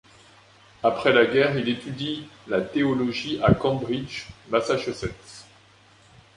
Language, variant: French, Français de métropole